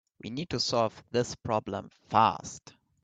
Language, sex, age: English, male, under 19